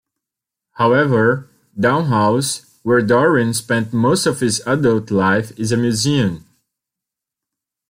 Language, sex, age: English, male, 30-39